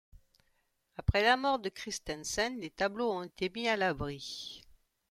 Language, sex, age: French, female, 50-59